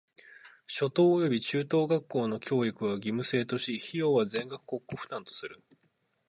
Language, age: Japanese, 30-39